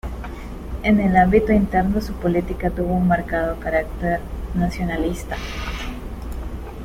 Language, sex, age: Spanish, female, 19-29